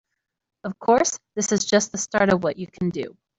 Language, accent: English, United States English